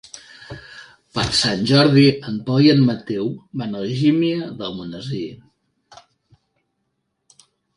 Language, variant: Catalan, Central